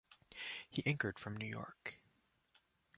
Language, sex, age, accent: English, male, 19-29, United States English